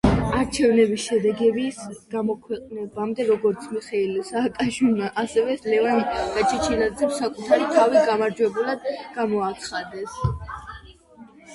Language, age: Georgian, 19-29